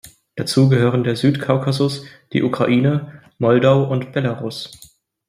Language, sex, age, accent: German, male, 19-29, Deutschland Deutsch